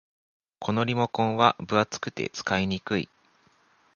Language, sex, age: Japanese, male, 19-29